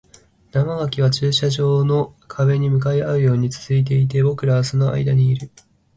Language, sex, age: Japanese, male, under 19